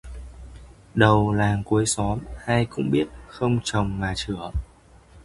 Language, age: Vietnamese, 19-29